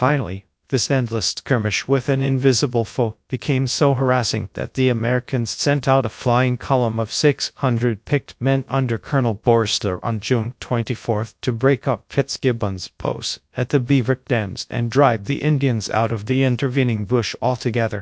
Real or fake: fake